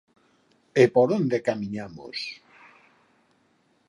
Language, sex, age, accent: Galician, male, 50-59, Normativo (estándar)